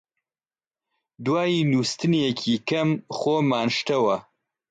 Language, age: Central Kurdish, 30-39